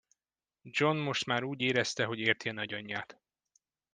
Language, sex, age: Hungarian, male, 19-29